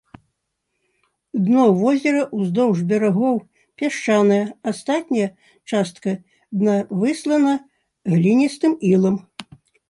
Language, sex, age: Belarusian, female, 70-79